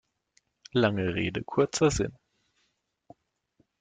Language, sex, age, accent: German, male, 19-29, Deutschland Deutsch